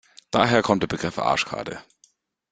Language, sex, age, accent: German, male, 30-39, Deutschland Deutsch